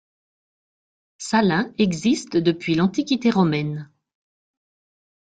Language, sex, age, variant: French, female, 60-69, Français de métropole